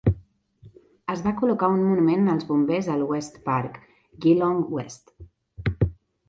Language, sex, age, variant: Catalan, female, 30-39, Central